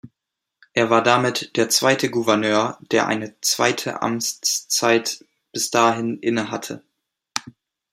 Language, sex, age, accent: German, male, under 19, Deutschland Deutsch